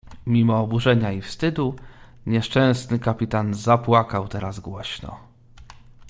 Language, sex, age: Polish, male, 30-39